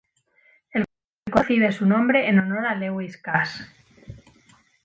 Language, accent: Spanish, España: Centro-Sur peninsular (Madrid, Toledo, Castilla-La Mancha)